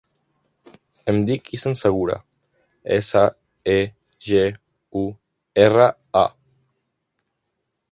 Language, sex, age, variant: Catalan, male, under 19, Central